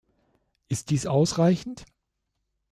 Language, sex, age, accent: German, male, 40-49, Deutschland Deutsch